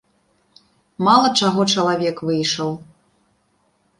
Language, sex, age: Belarusian, female, 19-29